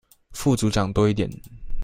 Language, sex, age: Chinese, male, 19-29